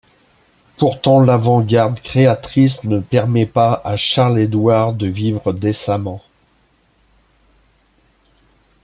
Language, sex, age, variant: French, male, 50-59, Français de métropole